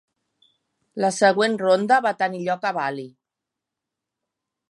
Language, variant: Catalan, Central